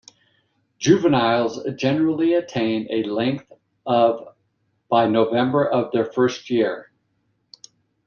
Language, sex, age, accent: English, male, 50-59, United States English